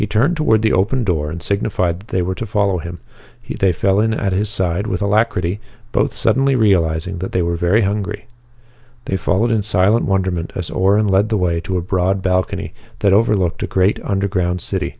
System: none